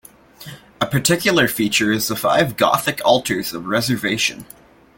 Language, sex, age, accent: English, male, under 19, Canadian English